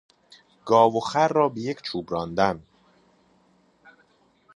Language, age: Persian, 30-39